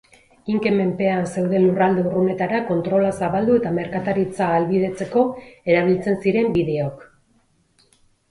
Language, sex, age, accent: Basque, female, 40-49, Erdialdekoa edo Nafarra (Gipuzkoa, Nafarroa)